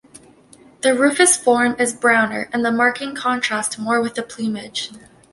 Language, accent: English, Canadian English